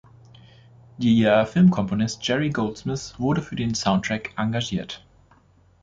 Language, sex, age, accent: German, male, 19-29, Deutschland Deutsch